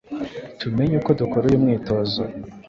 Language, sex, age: Kinyarwanda, male, 19-29